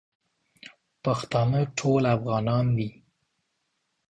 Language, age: Pashto, 30-39